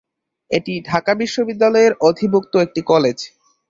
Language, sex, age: Bengali, male, under 19